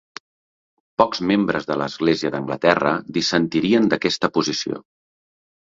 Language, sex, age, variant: Catalan, male, 40-49, Central